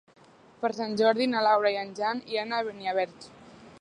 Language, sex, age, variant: Catalan, female, 19-29, Central